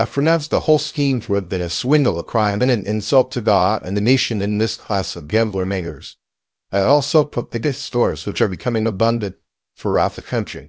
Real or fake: fake